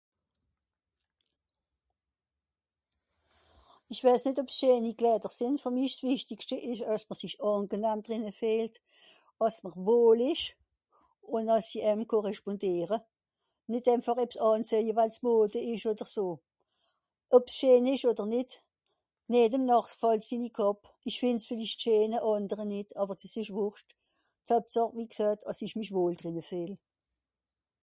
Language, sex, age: Swiss German, female, 60-69